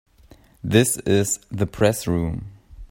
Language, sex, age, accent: English, male, 19-29, United States English